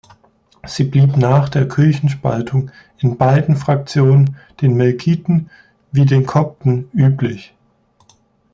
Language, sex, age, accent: German, male, 19-29, Deutschland Deutsch